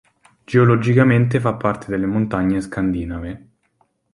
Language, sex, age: Italian, male, 19-29